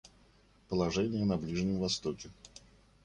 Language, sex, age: Russian, male, 40-49